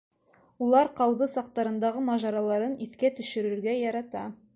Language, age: Bashkir, 19-29